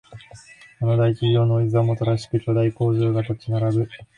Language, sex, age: Japanese, male, 19-29